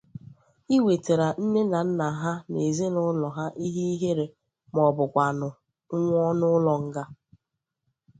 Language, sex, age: Igbo, female, 30-39